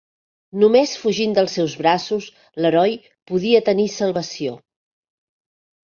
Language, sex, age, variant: Catalan, female, 50-59, Central